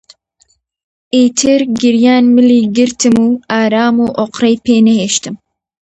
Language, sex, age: Central Kurdish, female, under 19